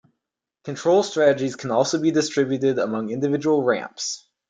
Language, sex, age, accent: English, male, 19-29, United States English